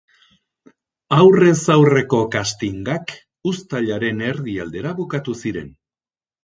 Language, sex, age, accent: Basque, male, 60-69, Erdialdekoa edo Nafarra (Gipuzkoa, Nafarroa)